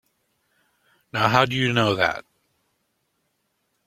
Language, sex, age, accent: English, male, 50-59, United States English